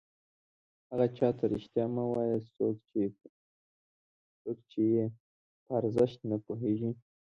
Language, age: Pashto, 19-29